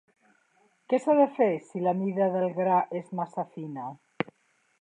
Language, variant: Catalan, Central